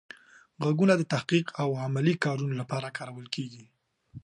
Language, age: Pashto, 19-29